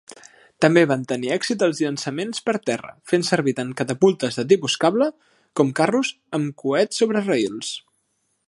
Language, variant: Catalan, Central